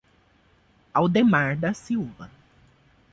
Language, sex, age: Portuguese, male, 19-29